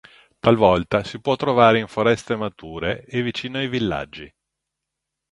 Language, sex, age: Italian, male, 50-59